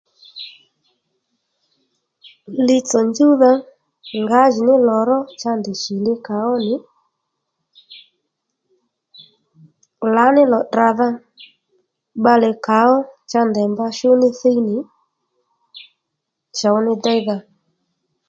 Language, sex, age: Lendu, female, 30-39